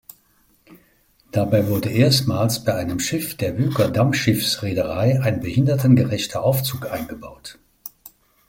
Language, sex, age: German, male, 80-89